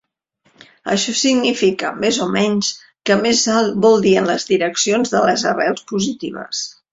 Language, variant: Catalan, Central